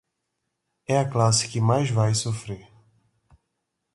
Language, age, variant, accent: Portuguese, 19-29, Portuguese (Brasil), Nordestino